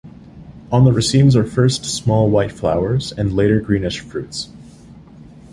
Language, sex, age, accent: English, male, 19-29, United States English